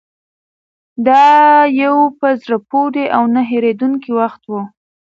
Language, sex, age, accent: Pashto, female, under 19, کندهاری لهجه